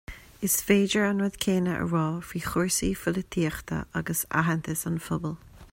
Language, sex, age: Irish, female, 40-49